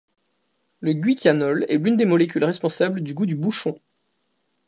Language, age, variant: French, 19-29, Français de métropole